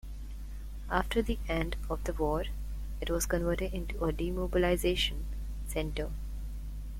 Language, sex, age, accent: English, female, 19-29, United States English